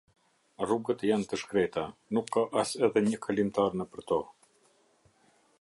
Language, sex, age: Albanian, male, 50-59